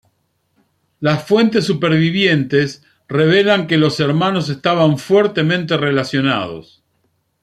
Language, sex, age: Spanish, male, 50-59